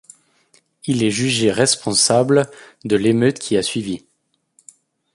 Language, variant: French, Français de métropole